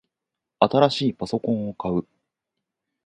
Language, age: Japanese, 40-49